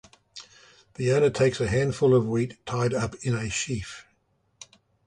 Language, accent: English, Australian English